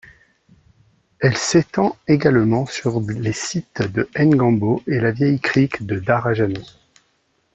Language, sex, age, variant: French, male, 40-49, Français de métropole